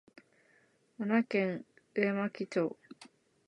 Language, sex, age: Japanese, female, 19-29